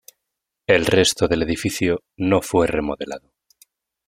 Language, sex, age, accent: Spanish, male, 19-29, España: Centro-Sur peninsular (Madrid, Toledo, Castilla-La Mancha)